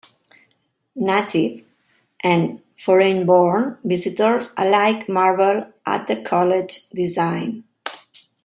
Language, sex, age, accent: English, female, 40-49, United States English